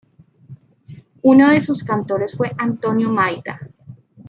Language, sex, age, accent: Spanish, female, 30-39, Caribe: Cuba, Venezuela, Puerto Rico, República Dominicana, Panamá, Colombia caribeña, México caribeño, Costa del golfo de México